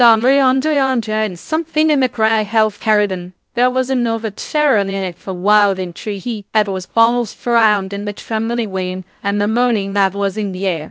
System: TTS, VITS